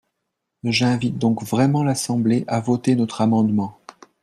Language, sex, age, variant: French, male, 40-49, Français de métropole